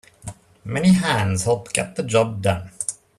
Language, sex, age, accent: English, male, 40-49, Southern African (South Africa, Zimbabwe, Namibia)